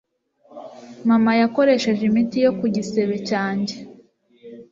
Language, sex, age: Kinyarwanda, female, 19-29